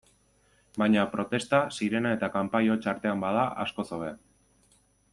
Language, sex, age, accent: Basque, male, 19-29, Erdialdekoa edo Nafarra (Gipuzkoa, Nafarroa)